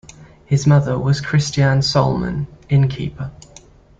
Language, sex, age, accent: English, male, 19-29, England English